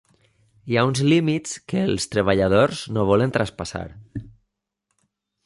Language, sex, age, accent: Catalan, male, 40-49, valencià